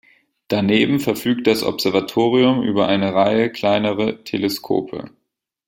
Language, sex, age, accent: German, male, 19-29, Deutschland Deutsch